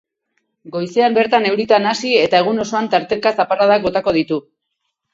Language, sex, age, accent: Basque, female, 40-49, Erdialdekoa edo Nafarra (Gipuzkoa, Nafarroa)